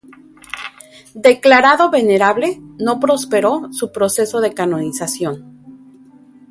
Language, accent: Spanish, México